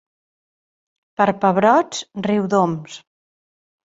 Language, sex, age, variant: Catalan, female, 50-59, Central